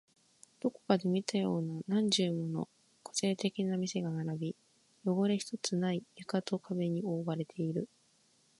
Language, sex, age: Japanese, female, 19-29